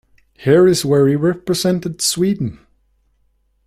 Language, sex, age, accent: English, male, 19-29, United States English